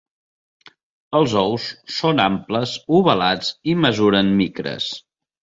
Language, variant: Catalan, Nord-Occidental